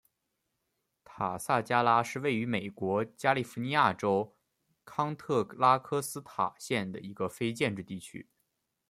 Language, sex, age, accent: Chinese, male, under 19, 出生地：黑龙江省